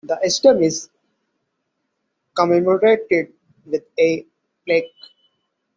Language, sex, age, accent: English, male, 30-39, India and South Asia (India, Pakistan, Sri Lanka)